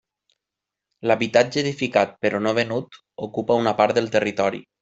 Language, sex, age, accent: Catalan, male, 30-39, valencià